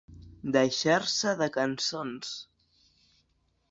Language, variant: Catalan, Central